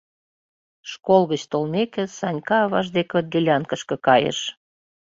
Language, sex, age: Mari, female, 40-49